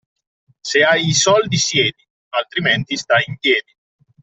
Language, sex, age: Italian, male, 30-39